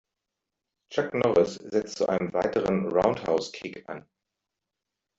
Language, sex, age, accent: German, male, 40-49, Deutschland Deutsch